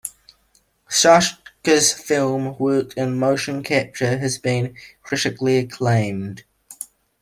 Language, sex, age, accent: English, male, 19-29, New Zealand English